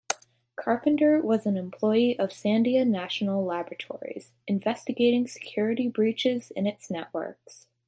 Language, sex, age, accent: English, female, under 19, United States English